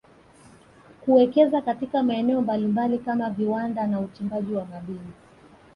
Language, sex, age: Swahili, female, 30-39